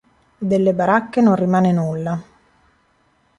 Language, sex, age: Italian, female, 40-49